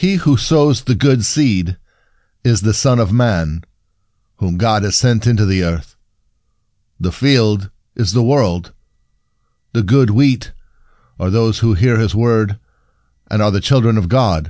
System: none